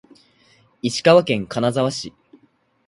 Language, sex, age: Japanese, male, 19-29